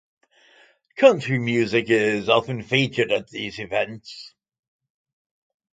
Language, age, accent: English, 30-39, England English